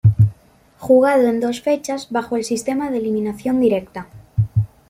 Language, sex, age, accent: Spanish, female, under 19, España: Norte peninsular (Asturias, Castilla y León, Cantabria, País Vasco, Navarra, Aragón, La Rioja, Guadalajara, Cuenca)